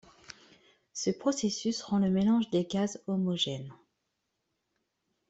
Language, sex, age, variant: French, female, 30-39, Français de métropole